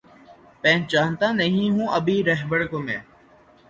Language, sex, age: Urdu, male, 19-29